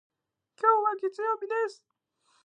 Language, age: Japanese, 19-29